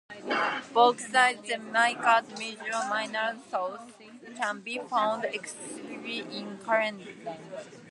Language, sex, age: English, female, 19-29